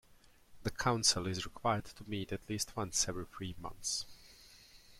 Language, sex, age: English, male, 30-39